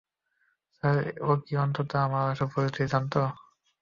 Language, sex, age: Bengali, male, 19-29